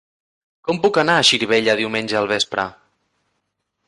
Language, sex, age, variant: Catalan, male, 19-29, Central